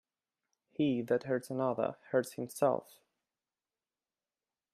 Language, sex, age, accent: English, male, 19-29, United States English